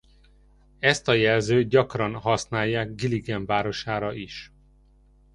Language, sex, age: Hungarian, male, 30-39